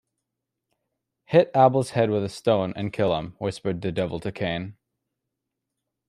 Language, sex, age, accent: English, male, under 19, Canadian English